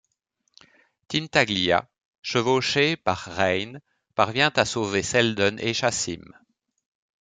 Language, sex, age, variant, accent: French, male, 40-49, Français d'Europe, Français de Belgique